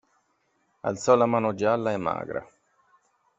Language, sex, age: Italian, male, 40-49